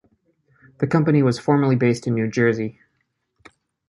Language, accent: English, United States English